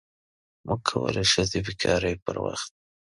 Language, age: Pashto, 19-29